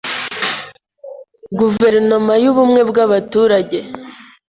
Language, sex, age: Kinyarwanda, female, 19-29